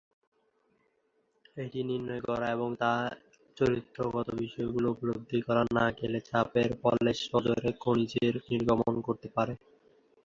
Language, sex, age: Bengali, male, under 19